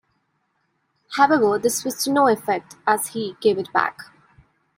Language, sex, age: English, female, 19-29